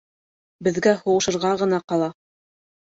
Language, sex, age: Bashkir, female, 30-39